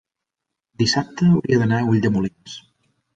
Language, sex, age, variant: Catalan, male, 40-49, Central